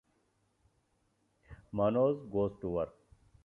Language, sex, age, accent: English, male, 50-59, India and South Asia (India, Pakistan, Sri Lanka)